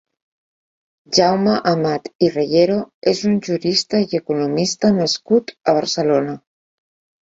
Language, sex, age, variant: Catalan, female, 50-59, Central